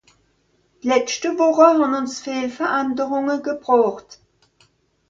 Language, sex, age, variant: Swiss German, female, 60-69, Nordniederàlemmànisch (Rishoffe, Zàwere, Bùsswìller, Hawenau, Brüemt, Stroossbùri, Molse, Dàmbàch, Schlettstàtt, Pfàlzbùri usw.)